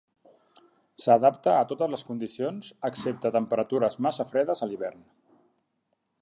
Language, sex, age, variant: Catalan, male, 50-59, Central